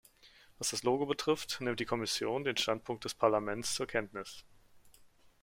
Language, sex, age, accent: German, male, 30-39, Deutschland Deutsch